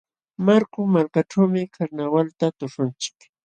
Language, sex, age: Jauja Wanca Quechua, female, 70-79